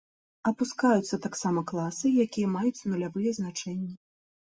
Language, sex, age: Belarusian, female, 30-39